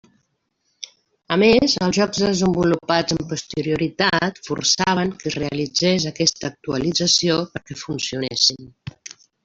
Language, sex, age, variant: Catalan, female, 50-59, Central